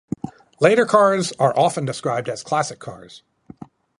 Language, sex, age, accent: English, male, 40-49, United States English